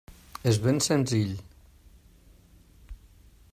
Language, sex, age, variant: Catalan, male, 60-69, Nord-Occidental